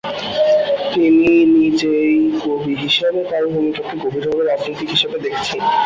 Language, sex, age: Bengali, male, under 19